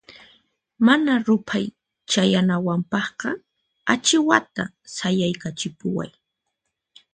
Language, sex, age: Puno Quechua, female, 30-39